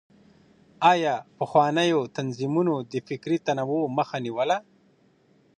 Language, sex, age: Pashto, male, 30-39